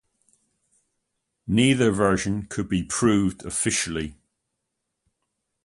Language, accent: English, England English